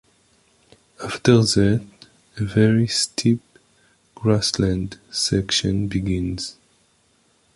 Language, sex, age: English, male, 30-39